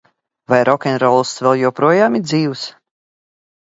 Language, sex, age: Latvian, female, 50-59